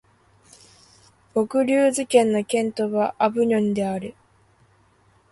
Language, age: Japanese, 19-29